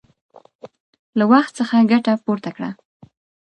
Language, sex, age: Pashto, female, 19-29